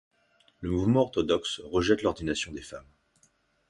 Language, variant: French, Français de métropole